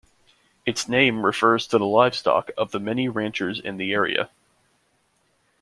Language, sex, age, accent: English, male, 19-29, United States English